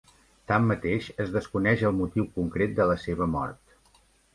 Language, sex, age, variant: Catalan, male, 50-59, Central